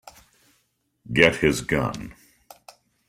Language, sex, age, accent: English, male, 60-69, Canadian English